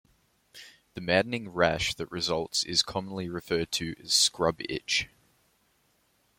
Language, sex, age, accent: English, male, 19-29, Australian English